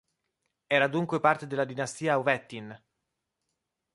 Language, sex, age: Italian, male, 19-29